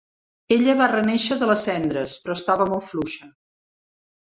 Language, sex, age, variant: Catalan, female, 70-79, Central